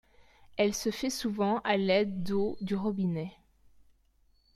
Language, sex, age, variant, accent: French, female, 19-29, Français d'Europe, Français de Belgique